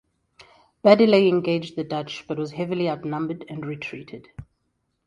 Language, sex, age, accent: English, female, 30-39, Southern African (South Africa, Zimbabwe, Namibia)